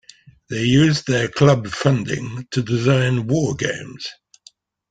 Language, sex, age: English, male, 80-89